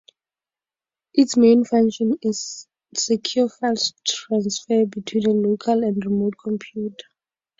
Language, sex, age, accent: English, female, 19-29, Southern African (South Africa, Zimbabwe, Namibia)